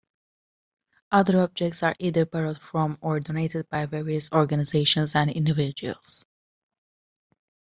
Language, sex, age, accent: English, female, 19-29, United States English